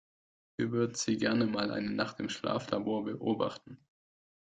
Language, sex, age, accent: German, male, 19-29, Deutschland Deutsch